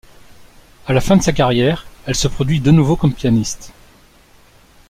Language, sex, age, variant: French, male, 40-49, Français de métropole